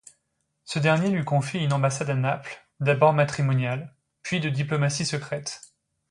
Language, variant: French, Français de métropole